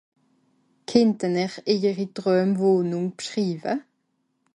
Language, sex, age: Swiss German, female, 19-29